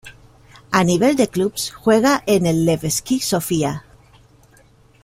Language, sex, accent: Spanish, female, España: Sur peninsular (Andalucia, Extremadura, Murcia)